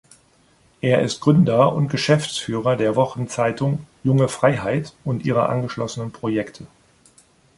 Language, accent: German, Deutschland Deutsch